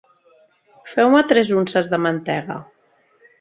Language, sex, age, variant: Catalan, female, 40-49, Central